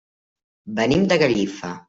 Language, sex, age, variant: Catalan, female, 50-59, Central